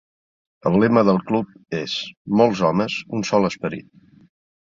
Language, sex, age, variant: Catalan, male, 50-59, Central